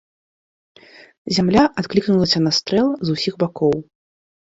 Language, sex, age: Belarusian, female, 19-29